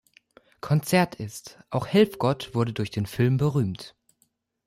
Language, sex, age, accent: German, male, under 19, Deutschland Deutsch